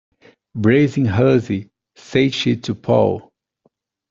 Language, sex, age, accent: English, male, 30-39, United States English